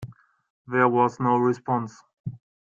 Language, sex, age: English, male, 19-29